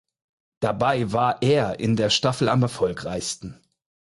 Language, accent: German, Deutschland Deutsch